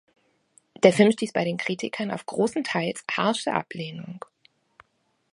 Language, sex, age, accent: German, female, 30-39, Deutschland Deutsch